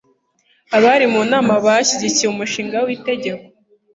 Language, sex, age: Kinyarwanda, female, 19-29